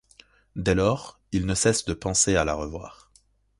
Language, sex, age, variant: French, male, 19-29, Français de métropole